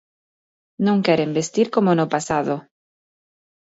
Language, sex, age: Galician, female, 30-39